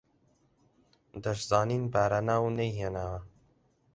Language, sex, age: Central Kurdish, male, under 19